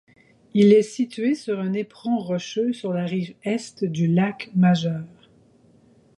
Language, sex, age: French, female, 50-59